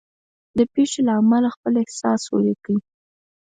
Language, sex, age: Pashto, female, under 19